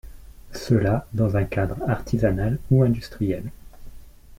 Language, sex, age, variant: French, male, 30-39, Français de métropole